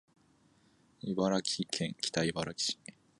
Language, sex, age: Japanese, male, 19-29